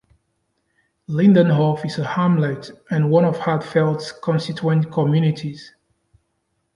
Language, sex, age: English, male, 30-39